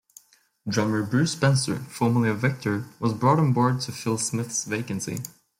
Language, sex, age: English, male, 19-29